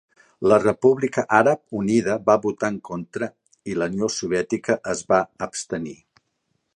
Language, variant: Catalan, Central